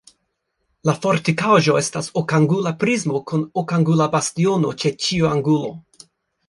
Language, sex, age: Esperanto, male, 30-39